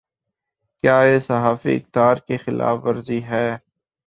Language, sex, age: Urdu, male, 19-29